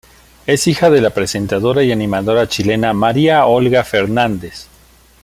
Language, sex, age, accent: Spanish, male, 40-49, México